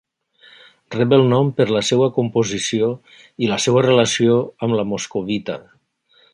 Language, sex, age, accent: Catalan, male, 60-69, valencià